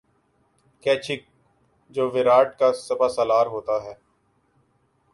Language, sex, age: Urdu, male, 19-29